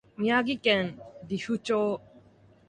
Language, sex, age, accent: Japanese, female, 19-29, 標準語